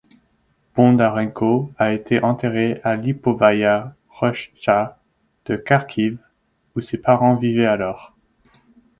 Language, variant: French, Français de métropole